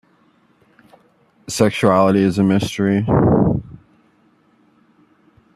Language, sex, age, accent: English, male, under 19, United States English